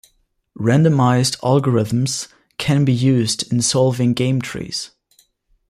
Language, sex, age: English, male, 19-29